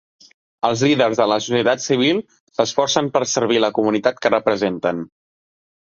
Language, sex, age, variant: Catalan, male, under 19, Central